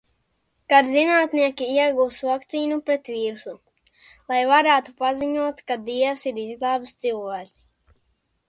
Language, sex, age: Latvian, female, under 19